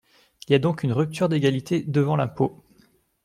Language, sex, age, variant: French, male, 19-29, Français de métropole